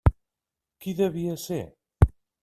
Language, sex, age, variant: Catalan, male, 50-59, Central